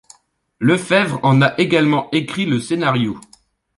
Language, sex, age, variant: French, male, 30-39, Français de métropole